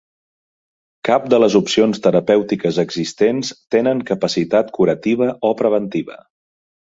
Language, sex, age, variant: Catalan, male, 30-39, Central